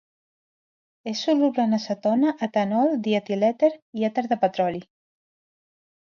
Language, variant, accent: Catalan, Central, central